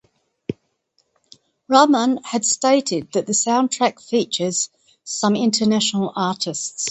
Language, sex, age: English, female, 60-69